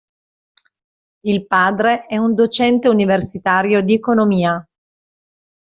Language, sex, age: Italian, female, 30-39